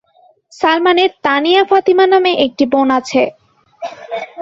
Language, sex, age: Bengali, female, 19-29